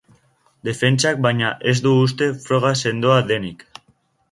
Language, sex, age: Basque, male, under 19